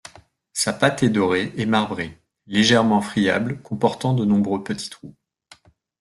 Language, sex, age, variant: French, male, 40-49, Français de métropole